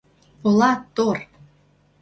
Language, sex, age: Mari, female, under 19